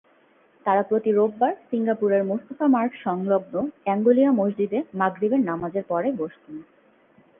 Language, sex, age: Bengali, female, 19-29